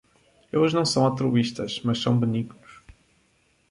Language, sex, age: Portuguese, male, 19-29